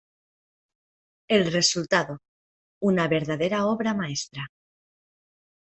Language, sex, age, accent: Spanish, female, 30-39, España: Centro-Sur peninsular (Madrid, Toledo, Castilla-La Mancha)